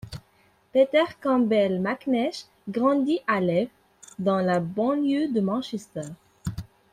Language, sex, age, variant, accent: French, female, 19-29, Français du nord de l'Afrique, Français du Maroc